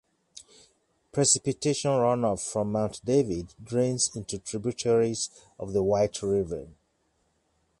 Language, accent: English, Canadian English